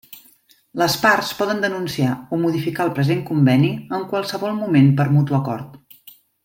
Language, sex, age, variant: Catalan, female, 40-49, Central